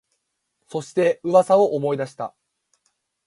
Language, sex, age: Japanese, male, 19-29